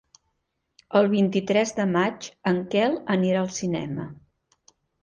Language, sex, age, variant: Catalan, female, 50-59, Central